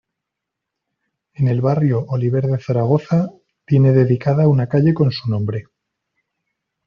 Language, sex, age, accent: Spanish, male, 30-39, España: Norte peninsular (Asturias, Castilla y León, Cantabria, País Vasco, Navarra, Aragón, La Rioja, Guadalajara, Cuenca)